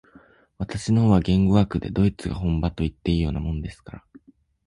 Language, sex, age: Japanese, male, 19-29